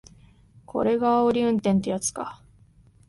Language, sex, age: Japanese, female, 19-29